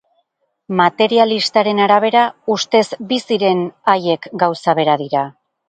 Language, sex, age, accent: Basque, female, 40-49, Erdialdekoa edo Nafarra (Gipuzkoa, Nafarroa)